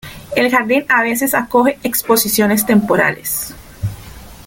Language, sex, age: Spanish, female, 30-39